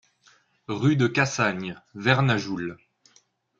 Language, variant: French, Français de métropole